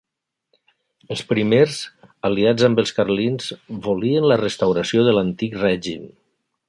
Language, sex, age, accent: Catalan, male, 60-69, valencià